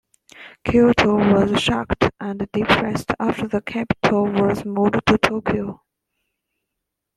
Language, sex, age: English, female, 19-29